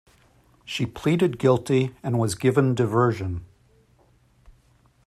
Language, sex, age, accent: English, male, 50-59, United States English